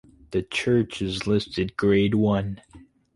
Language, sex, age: English, male, under 19